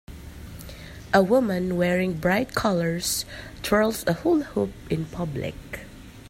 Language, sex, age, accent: English, female, 19-29, Filipino